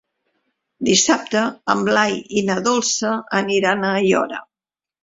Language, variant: Catalan, Central